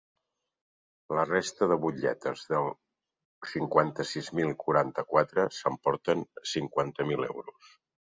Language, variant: Catalan, Central